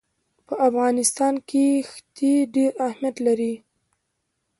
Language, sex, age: Pashto, female, 19-29